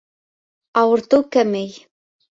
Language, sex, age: Bashkir, female, 19-29